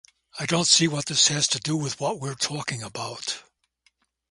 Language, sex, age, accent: English, male, 70-79, United States English